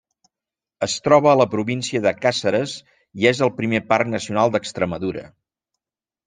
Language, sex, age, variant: Catalan, male, 50-59, Central